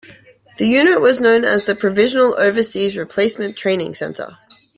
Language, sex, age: English, female, 30-39